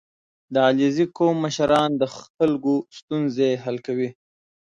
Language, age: Pashto, 19-29